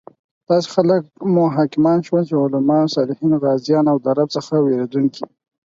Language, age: Pashto, under 19